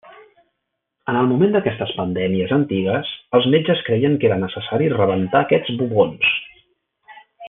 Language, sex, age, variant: Catalan, male, 40-49, Central